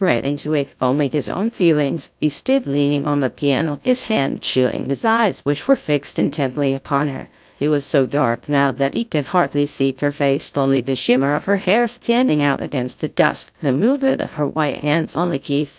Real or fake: fake